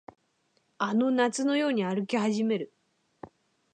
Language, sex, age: Japanese, female, 19-29